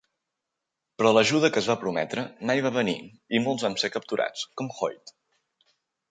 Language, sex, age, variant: Catalan, male, 19-29, Balear